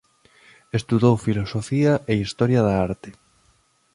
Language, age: Galician, 30-39